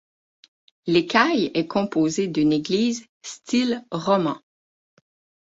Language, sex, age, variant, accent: French, female, 30-39, Français d'Amérique du Nord, Français du Canada